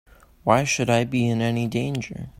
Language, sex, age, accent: English, male, under 19, United States English